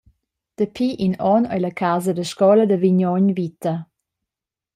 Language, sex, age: Romansh, female, 19-29